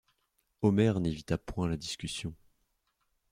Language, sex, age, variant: French, male, 19-29, Français de métropole